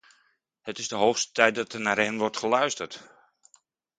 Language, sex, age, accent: Dutch, male, 40-49, Nederlands Nederlands